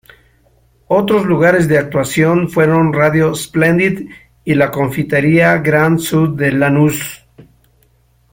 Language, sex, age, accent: Spanish, male, 70-79, México